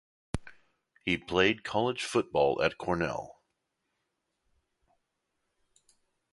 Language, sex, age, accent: English, male, 19-29, United States English